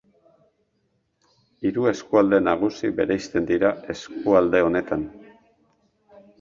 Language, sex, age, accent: Basque, male, 50-59, Mendebalekoa (Araba, Bizkaia, Gipuzkoako mendebaleko herri batzuk)